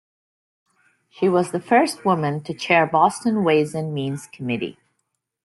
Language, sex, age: English, female, 40-49